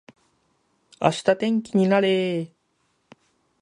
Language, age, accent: Japanese, 30-39, 標準